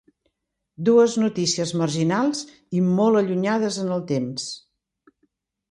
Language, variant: Catalan, Central